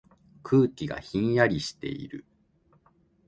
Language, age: Japanese, 40-49